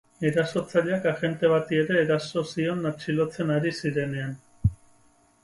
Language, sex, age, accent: Basque, male, 30-39, Mendebalekoa (Araba, Bizkaia, Gipuzkoako mendebaleko herri batzuk)